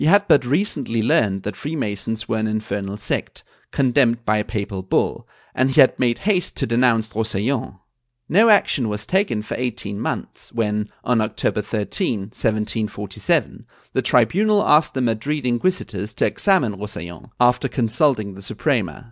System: none